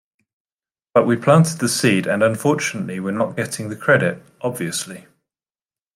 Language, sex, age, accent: English, male, 40-49, England English